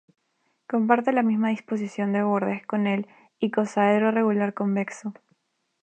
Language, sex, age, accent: Spanish, female, 19-29, Andino-Pacífico: Colombia, Perú, Ecuador, oeste de Bolivia y Venezuela andina